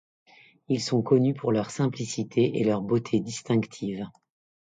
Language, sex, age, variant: French, female, 40-49, Français de métropole